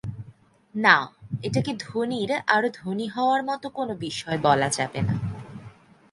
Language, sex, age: Bengali, female, 19-29